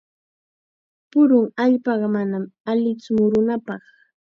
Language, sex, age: Chiquián Ancash Quechua, female, 19-29